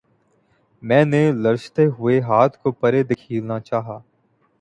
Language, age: Urdu, 19-29